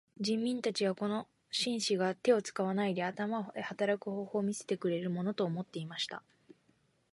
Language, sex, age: Japanese, female, 19-29